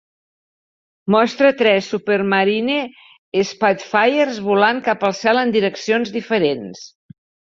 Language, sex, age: Catalan, female, 60-69